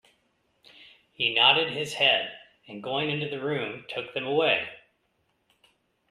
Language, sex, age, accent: English, male, 30-39, United States English